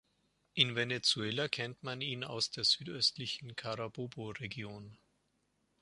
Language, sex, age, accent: German, male, 50-59, Österreichisches Deutsch